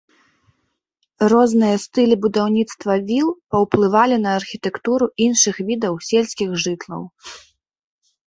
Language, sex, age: Belarusian, female, 30-39